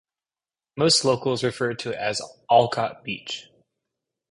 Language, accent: English, United States English